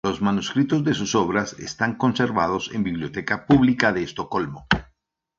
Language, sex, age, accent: Spanish, male, 60-69, Andino-Pacífico: Colombia, Perú, Ecuador, oeste de Bolivia y Venezuela andina